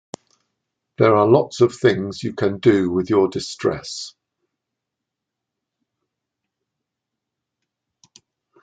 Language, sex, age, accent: English, male, 50-59, England English